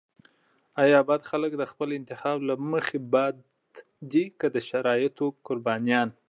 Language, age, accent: Pashto, 19-29, کندهاری لهجه